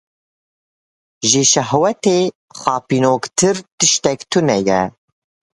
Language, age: Kurdish, 19-29